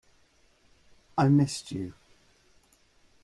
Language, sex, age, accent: English, male, 40-49, England English